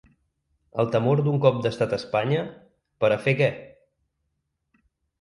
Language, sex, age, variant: Catalan, male, 40-49, Central